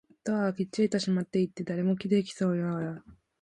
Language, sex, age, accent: Japanese, female, 19-29, 標準語